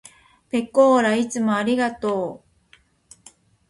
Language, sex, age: Japanese, female, 50-59